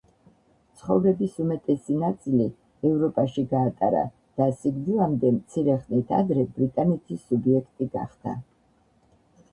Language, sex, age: Georgian, female, 70-79